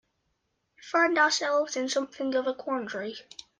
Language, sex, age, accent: English, male, under 19, England English